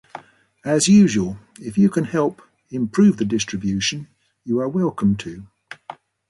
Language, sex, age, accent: English, male, 70-79, England English